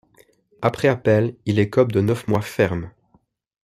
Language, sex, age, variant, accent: French, male, 19-29, Français d'Europe, Français de Belgique